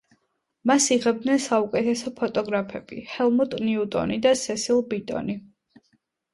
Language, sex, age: Georgian, female, 19-29